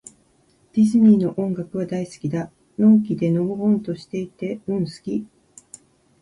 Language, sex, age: Japanese, female, 60-69